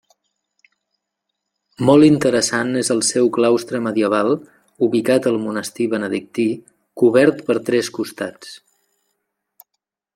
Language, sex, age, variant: Catalan, male, 50-59, Central